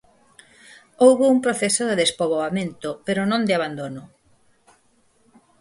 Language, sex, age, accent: Galician, female, 50-59, Normativo (estándar)